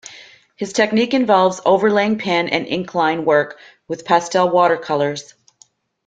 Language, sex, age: English, female, 50-59